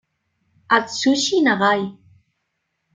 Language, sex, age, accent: Spanish, female, 19-29, España: Sur peninsular (Andalucia, Extremadura, Murcia)